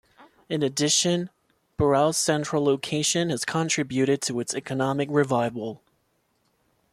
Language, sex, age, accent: English, male, 19-29, United States English